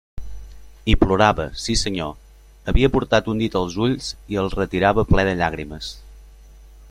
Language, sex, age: Catalan, male, 30-39